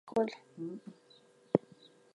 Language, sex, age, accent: English, female, 19-29, Southern African (South Africa, Zimbabwe, Namibia)